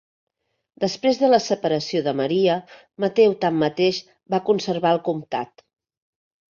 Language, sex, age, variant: Catalan, female, 50-59, Central